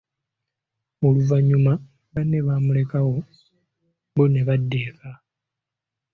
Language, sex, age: Ganda, male, 19-29